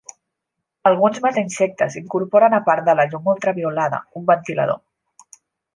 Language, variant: Catalan, Central